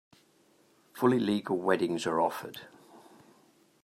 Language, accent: English, England English